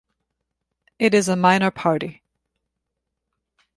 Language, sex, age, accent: English, female, 30-39, United States English